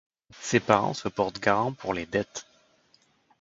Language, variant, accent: French, Français d'Amérique du Nord, Français du Canada